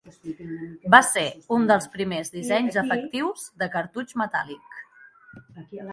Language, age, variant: Catalan, under 19, Central